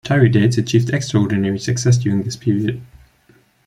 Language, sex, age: English, male, 19-29